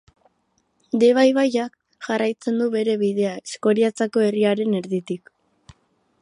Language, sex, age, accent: Basque, female, under 19, Erdialdekoa edo Nafarra (Gipuzkoa, Nafarroa)